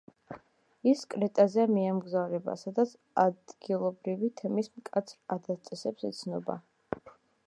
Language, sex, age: Georgian, female, under 19